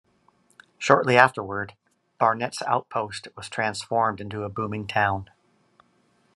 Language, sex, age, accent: English, male, 50-59, United States English